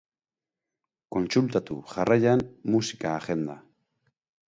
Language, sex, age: Basque, male, 30-39